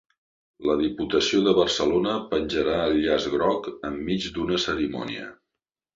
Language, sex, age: Catalan, male, 50-59